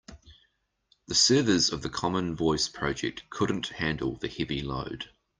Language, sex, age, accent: English, male, 40-49, New Zealand English